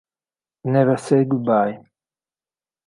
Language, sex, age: Italian, male, 40-49